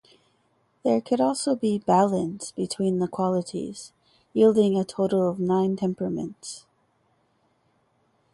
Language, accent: English, United States English